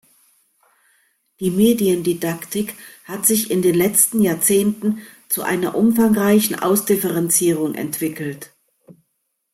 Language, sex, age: German, female, 50-59